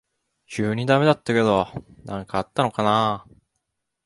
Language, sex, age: Japanese, male, 19-29